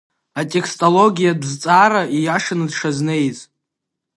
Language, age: Abkhazian, under 19